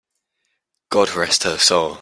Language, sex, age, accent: English, male, under 19, England English